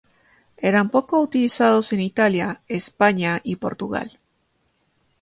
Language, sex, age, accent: Spanish, female, 19-29, Rioplatense: Argentina, Uruguay, este de Bolivia, Paraguay